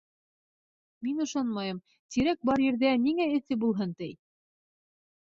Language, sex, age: Bashkir, female, 19-29